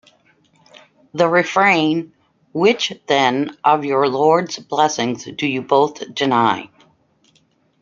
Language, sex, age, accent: English, female, 50-59, United States English